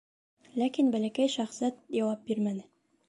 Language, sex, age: Bashkir, female, 19-29